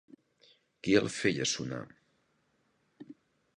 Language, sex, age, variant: Catalan, male, 60-69, Central